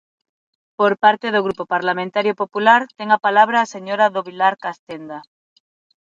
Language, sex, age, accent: Galician, female, 30-39, Normativo (estándar); Neofalante